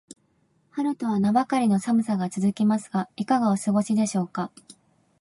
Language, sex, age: Japanese, female, 19-29